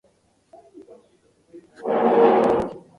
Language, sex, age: English, male, under 19